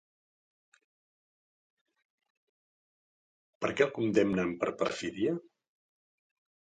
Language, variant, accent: Catalan, Central, central